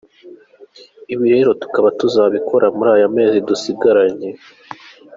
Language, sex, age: Kinyarwanda, male, 19-29